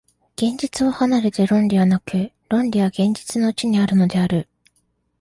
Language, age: Japanese, 19-29